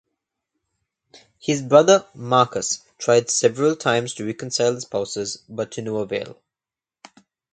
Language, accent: English, Australian English